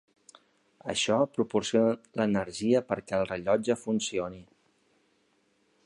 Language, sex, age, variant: Catalan, male, 40-49, Central